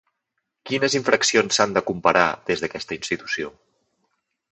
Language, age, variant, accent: Catalan, 30-39, Central, central